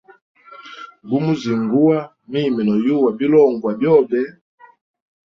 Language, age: Hemba, 40-49